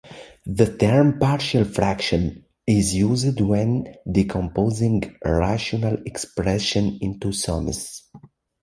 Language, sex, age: English, male, 30-39